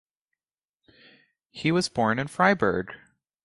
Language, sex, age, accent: English, male, 19-29, United States English